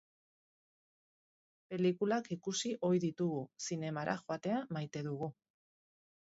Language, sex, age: Basque, female, 40-49